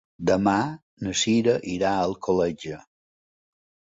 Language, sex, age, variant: Catalan, male, 60-69, Balear